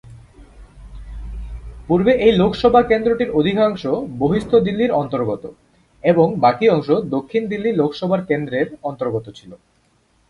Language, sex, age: Bengali, male, 19-29